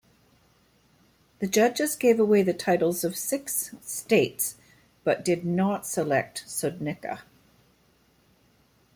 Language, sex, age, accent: English, female, 60-69, Canadian English